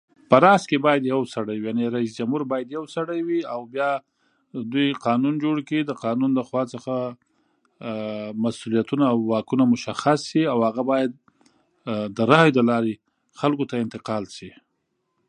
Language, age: Pashto, 40-49